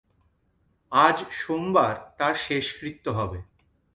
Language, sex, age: Bengali, male, 30-39